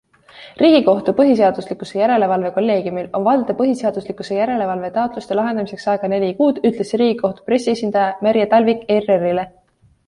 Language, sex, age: Estonian, female, 19-29